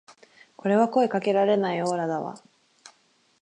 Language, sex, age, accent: Japanese, female, 19-29, 関東